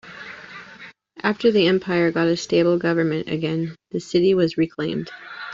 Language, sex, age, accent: English, female, 30-39, United States English